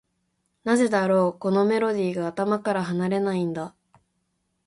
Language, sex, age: Japanese, female, 19-29